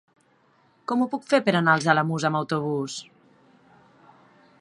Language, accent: Catalan, Lleidatà